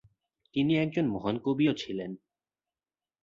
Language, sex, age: Bengali, male, 19-29